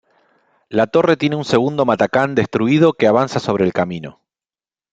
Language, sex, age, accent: Spanish, male, 40-49, Rioplatense: Argentina, Uruguay, este de Bolivia, Paraguay